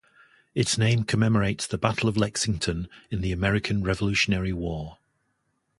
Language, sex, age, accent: English, male, 60-69, England English